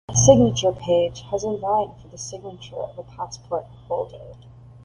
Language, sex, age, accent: English, female, 19-29, United States English